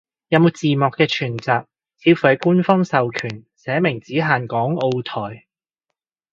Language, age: Cantonese, 40-49